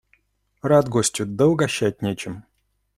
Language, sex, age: Russian, male, 40-49